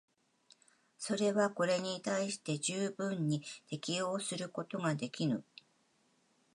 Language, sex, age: Japanese, female, 50-59